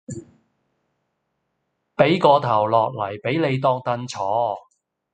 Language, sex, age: Cantonese, male, 50-59